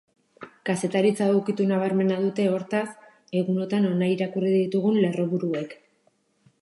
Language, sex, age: Basque, female, 40-49